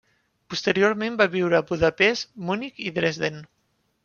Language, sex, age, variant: Catalan, male, 19-29, Central